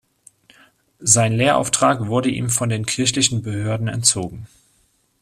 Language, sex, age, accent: German, male, 30-39, Deutschland Deutsch